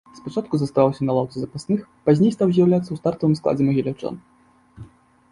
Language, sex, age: Belarusian, male, 19-29